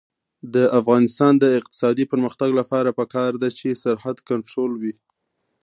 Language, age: Pashto, 19-29